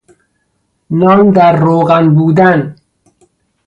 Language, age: Persian, 30-39